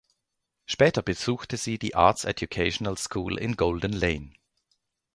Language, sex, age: German, male, 40-49